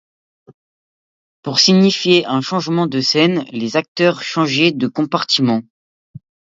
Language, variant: French, Français de métropole